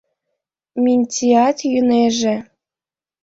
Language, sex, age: Mari, female, 19-29